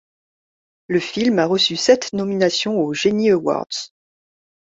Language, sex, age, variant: French, female, 40-49, Français de métropole